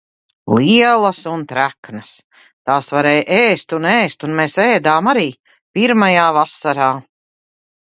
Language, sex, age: Latvian, female, 40-49